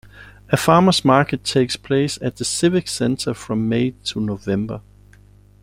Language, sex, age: English, male, 40-49